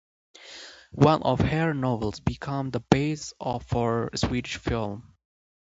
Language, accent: English, United States English